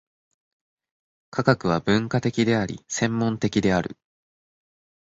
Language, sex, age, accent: Japanese, male, under 19, 標準語